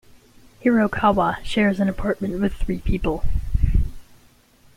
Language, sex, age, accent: English, male, under 19, United States English